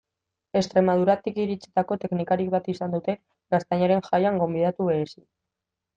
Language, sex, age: Basque, female, 19-29